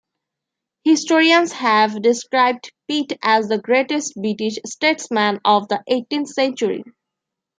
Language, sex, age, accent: English, female, 19-29, India and South Asia (India, Pakistan, Sri Lanka)